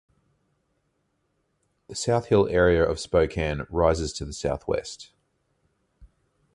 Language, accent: English, Australian English